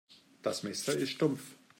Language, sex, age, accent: German, male, 50-59, Deutschland Deutsch